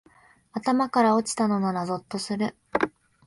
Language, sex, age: Japanese, female, 19-29